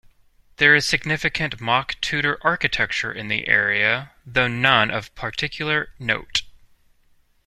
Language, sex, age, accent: English, male, 30-39, United States English